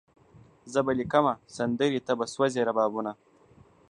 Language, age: Pashto, under 19